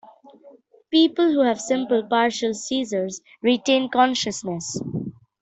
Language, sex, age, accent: English, female, under 19, India and South Asia (India, Pakistan, Sri Lanka)